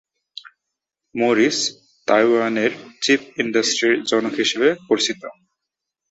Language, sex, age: Bengali, male, 19-29